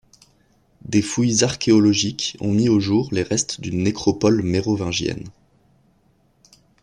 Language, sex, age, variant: French, male, 30-39, Français de métropole